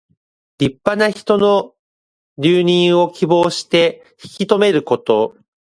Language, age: Japanese, 40-49